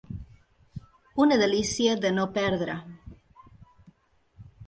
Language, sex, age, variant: Catalan, female, 30-39, Balear